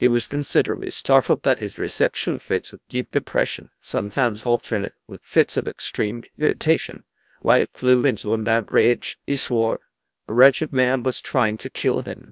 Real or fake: fake